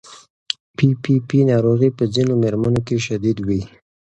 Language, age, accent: Pashto, 30-39, پکتیا ولایت، احمدزی